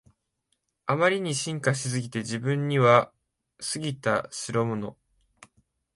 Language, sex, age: Japanese, male, 19-29